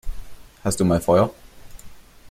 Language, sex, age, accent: German, male, 19-29, Deutschland Deutsch